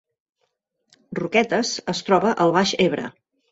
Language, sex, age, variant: Catalan, female, 40-49, Central